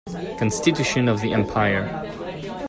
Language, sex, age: English, male, 19-29